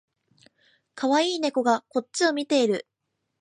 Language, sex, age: Japanese, female, 19-29